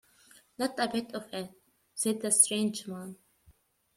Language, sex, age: English, female, 40-49